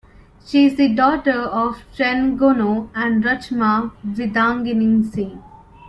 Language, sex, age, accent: English, female, 19-29, India and South Asia (India, Pakistan, Sri Lanka)